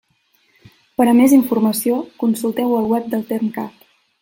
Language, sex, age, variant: Catalan, female, 19-29, Central